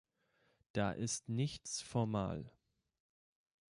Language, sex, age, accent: German, male, 30-39, Deutschland Deutsch